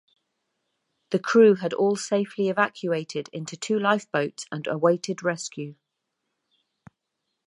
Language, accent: English, England English